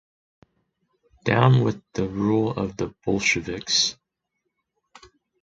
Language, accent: English, United States English